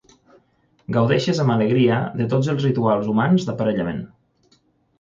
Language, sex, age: Catalan, male, 30-39